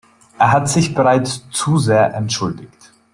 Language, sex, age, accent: German, male, 30-39, Österreichisches Deutsch